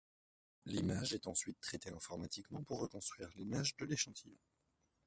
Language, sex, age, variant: French, male, 30-39, Français de métropole